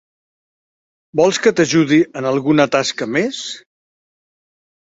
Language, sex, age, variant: Catalan, male, 60-69, Central